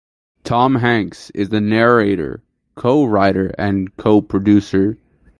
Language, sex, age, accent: English, male, 19-29, United States English